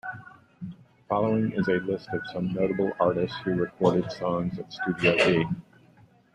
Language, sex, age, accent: English, male, 60-69, United States English